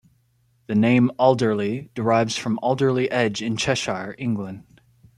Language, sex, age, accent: English, male, 19-29, United States English